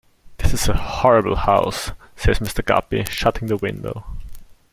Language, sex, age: English, male, 30-39